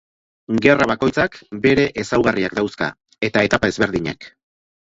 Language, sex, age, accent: Basque, male, 50-59, Erdialdekoa edo Nafarra (Gipuzkoa, Nafarroa)